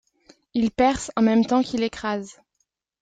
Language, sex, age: French, female, 19-29